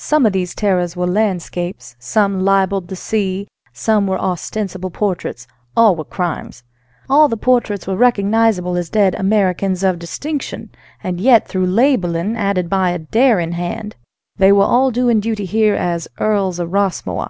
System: none